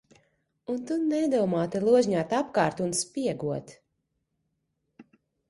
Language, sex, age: Latvian, female, 30-39